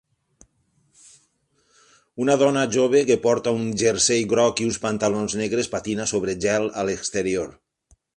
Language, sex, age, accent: Catalan, male, 50-59, valencià